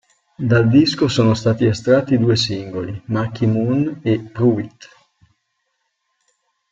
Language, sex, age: Italian, male, 40-49